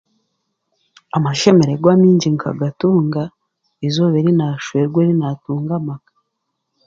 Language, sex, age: Chiga, female, 40-49